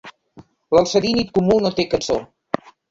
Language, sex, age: Catalan, female, 60-69